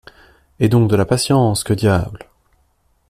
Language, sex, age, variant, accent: French, male, 19-29, Français d'Europe, Français de Suisse